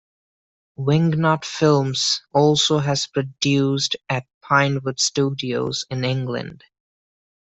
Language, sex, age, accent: English, male, 19-29, India and South Asia (India, Pakistan, Sri Lanka)